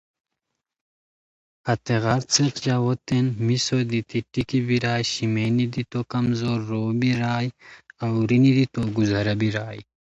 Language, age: Khowar, 19-29